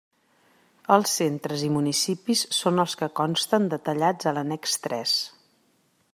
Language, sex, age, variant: Catalan, female, 40-49, Central